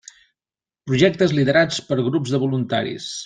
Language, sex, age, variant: Catalan, male, 50-59, Balear